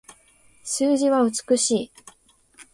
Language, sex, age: Japanese, female, 19-29